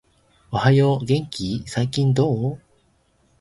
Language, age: Japanese, 30-39